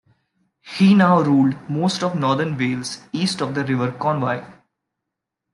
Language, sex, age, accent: English, male, 19-29, India and South Asia (India, Pakistan, Sri Lanka)